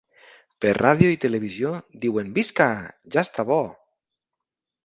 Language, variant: Catalan, Nord-Occidental